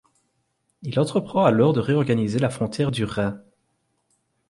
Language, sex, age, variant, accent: French, male, 30-39, Français d'Europe, Français de Belgique